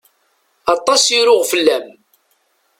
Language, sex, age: Kabyle, female, 60-69